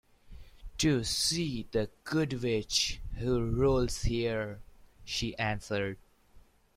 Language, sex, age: English, male, 19-29